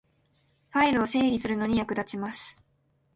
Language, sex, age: Japanese, female, 19-29